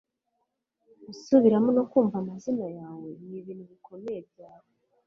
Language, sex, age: Kinyarwanda, female, 19-29